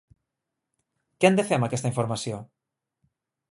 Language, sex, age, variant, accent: Catalan, male, 30-39, Nord-Occidental, nord-occidental